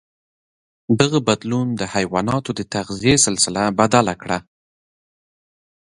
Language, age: Pashto, 30-39